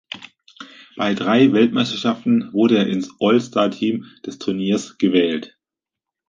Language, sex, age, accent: German, male, 30-39, Deutschland Deutsch